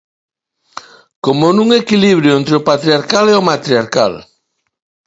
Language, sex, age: Galician, male, 50-59